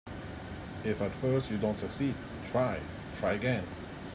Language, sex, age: English, male, 30-39